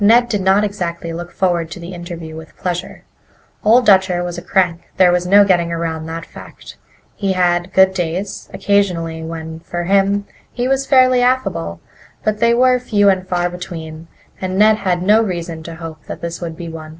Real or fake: real